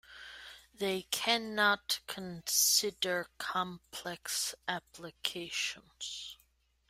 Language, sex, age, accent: English, female, 30-39, United States English